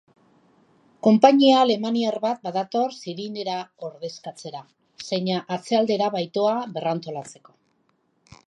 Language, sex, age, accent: Basque, female, 50-59, Mendebalekoa (Araba, Bizkaia, Gipuzkoako mendebaleko herri batzuk)